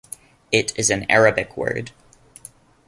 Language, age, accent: English, 19-29, Canadian English